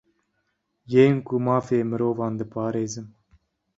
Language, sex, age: Kurdish, male, 19-29